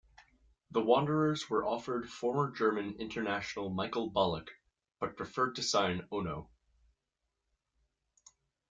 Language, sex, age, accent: English, male, 19-29, United States English